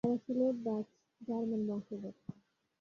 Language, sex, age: Bengali, female, 19-29